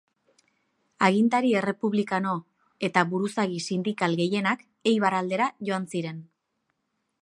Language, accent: Basque, Mendebalekoa (Araba, Bizkaia, Gipuzkoako mendebaleko herri batzuk)